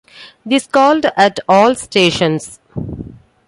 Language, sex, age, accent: English, female, 40-49, India and South Asia (India, Pakistan, Sri Lanka)